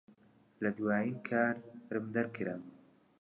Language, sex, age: Central Kurdish, male, 19-29